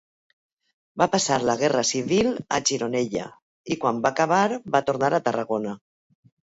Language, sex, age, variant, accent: Catalan, female, 50-59, Valencià meridional, valencià